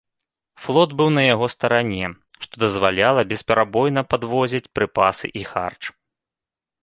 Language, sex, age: Belarusian, male, 30-39